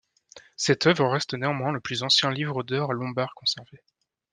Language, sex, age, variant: French, male, 19-29, Français de métropole